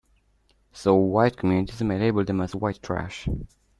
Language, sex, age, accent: English, male, 19-29, United States English